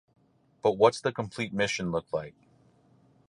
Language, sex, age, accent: English, male, 40-49, United States English